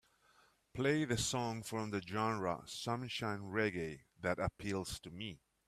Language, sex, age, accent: English, male, 30-39, United States English